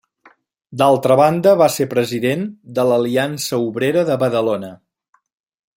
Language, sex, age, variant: Catalan, male, 50-59, Central